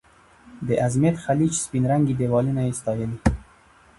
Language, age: Pashto, 19-29